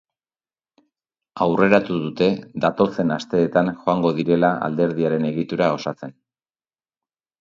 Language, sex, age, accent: Basque, male, 40-49, Erdialdekoa edo Nafarra (Gipuzkoa, Nafarroa)